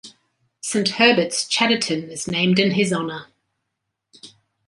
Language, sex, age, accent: English, female, 50-59, Australian English